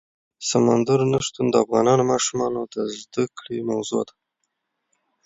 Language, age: Pashto, 19-29